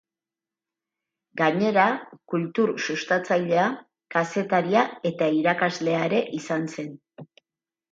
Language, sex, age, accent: Basque, female, 40-49, Mendebalekoa (Araba, Bizkaia, Gipuzkoako mendebaleko herri batzuk)